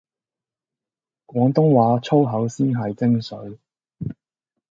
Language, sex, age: Cantonese, male, under 19